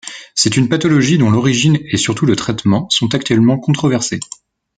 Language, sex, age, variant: French, male, 19-29, Français de métropole